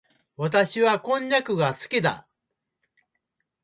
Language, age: Japanese, 70-79